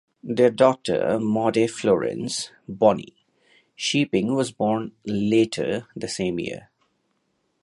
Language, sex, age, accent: English, male, 30-39, India and South Asia (India, Pakistan, Sri Lanka)